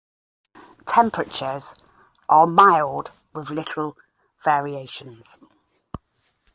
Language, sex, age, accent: English, female, 40-49, England English